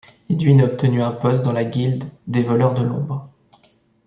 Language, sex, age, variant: French, male, 19-29, Français de métropole